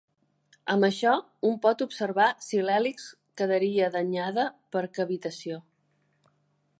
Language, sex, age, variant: Catalan, female, 50-59, Central